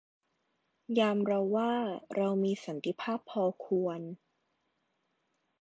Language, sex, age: Thai, female, 19-29